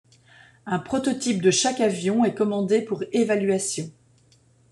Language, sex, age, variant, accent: French, female, 40-49, Français d'Europe, Français de Belgique